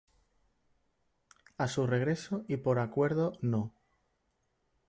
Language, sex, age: Spanish, male, 40-49